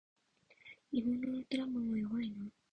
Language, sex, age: Japanese, female, under 19